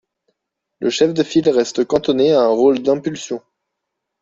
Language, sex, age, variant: French, male, 19-29, Français de métropole